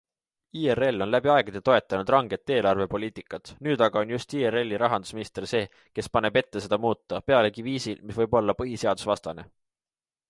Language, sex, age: Estonian, male, 19-29